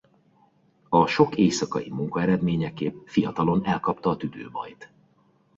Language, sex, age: Hungarian, male, 40-49